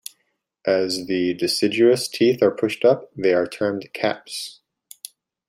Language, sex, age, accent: English, male, 19-29, United States English